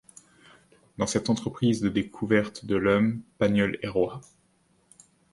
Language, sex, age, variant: French, male, 30-39, Français de métropole